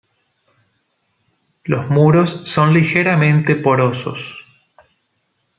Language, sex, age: Spanish, male, 30-39